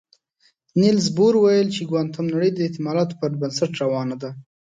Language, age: Pashto, 19-29